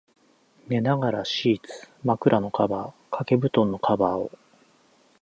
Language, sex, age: Japanese, male, 40-49